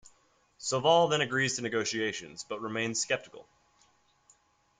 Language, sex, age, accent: English, male, 19-29, United States English